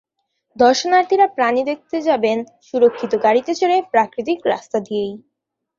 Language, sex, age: Bengali, female, 30-39